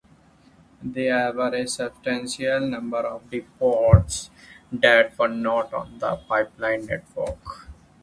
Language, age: English, 19-29